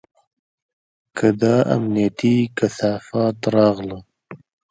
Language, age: Pashto, 19-29